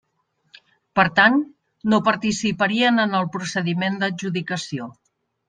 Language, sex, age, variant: Catalan, female, 50-59, Central